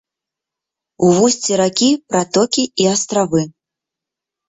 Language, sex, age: Belarusian, female, 30-39